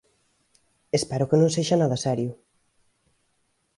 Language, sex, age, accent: Galician, female, 19-29, Central (gheada)